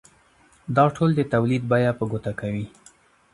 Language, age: Pashto, 19-29